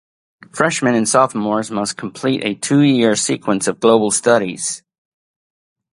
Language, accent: English, United States English